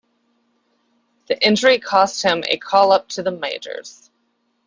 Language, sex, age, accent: English, female, 30-39, United States English